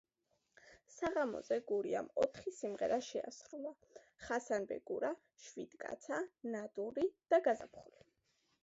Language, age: Georgian, under 19